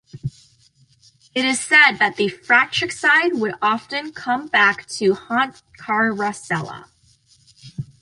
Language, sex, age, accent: English, female, under 19, United States English